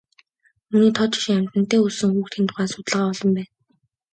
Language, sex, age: Mongolian, female, 19-29